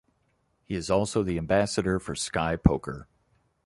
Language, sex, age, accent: English, male, 30-39, United States English